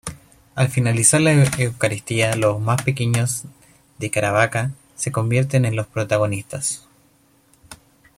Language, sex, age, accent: Spanish, male, 30-39, Chileno: Chile, Cuyo